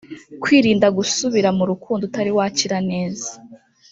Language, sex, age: Kinyarwanda, female, 19-29